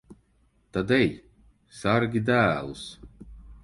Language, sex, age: Latvian, male, 40-49